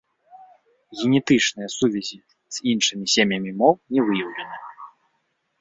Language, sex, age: Belarusian, male, 19-29